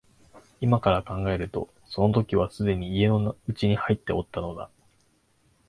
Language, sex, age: Japanese, male, 19-29